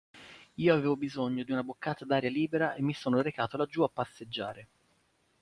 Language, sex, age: Italian, male, 30-39